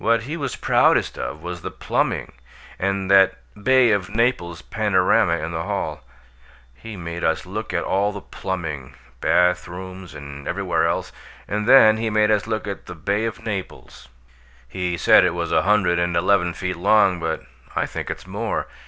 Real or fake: real